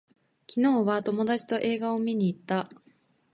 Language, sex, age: Japanese, female, 19-29